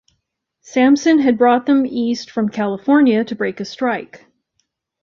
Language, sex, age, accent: English, female, 50-59, United States English